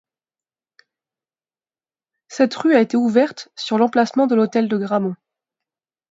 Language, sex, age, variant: French, female, 30-39, Français de métropole